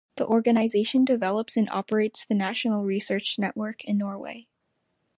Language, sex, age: English, female, under 19